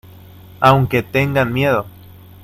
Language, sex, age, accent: Spanish, male, 19-29, Rioplatense: Argentina, Uruguay, este de Bolivia, Paraguay